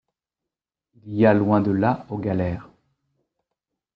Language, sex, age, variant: French, male, 40-49, Français de métropole